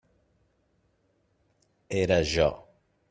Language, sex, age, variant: Catalan, male, 30-39, Central